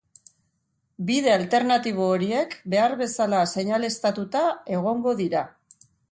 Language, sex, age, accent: Basque, female, 40-49, Mendebalekoa (Araba, Bizkaia, Gipuzkoako mendebaleko herri batzuk)